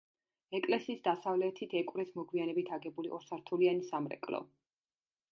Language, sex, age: Georgian, female, 30-39